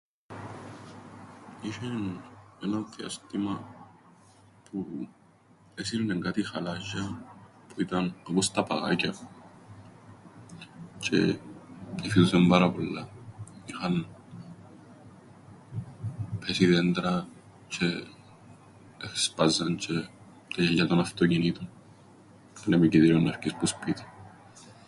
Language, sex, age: Greek, male, 19-29